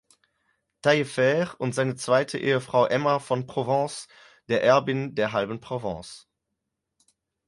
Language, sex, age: German, male, 30-39